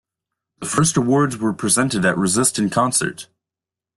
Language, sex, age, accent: English, male, 19-29, United States English